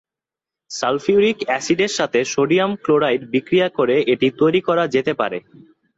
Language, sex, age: Bengali, male, 19-29